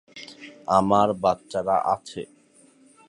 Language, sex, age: Bengali, male, 30-39